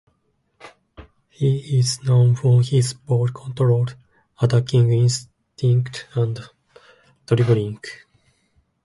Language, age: English, 19-29